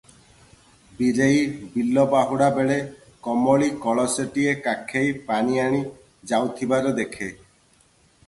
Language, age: Odia, 30-39